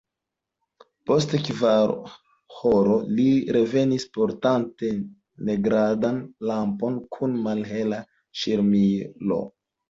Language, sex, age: Esperanto, male, 19-29